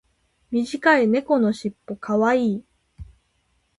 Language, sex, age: Japanese, female, 19-29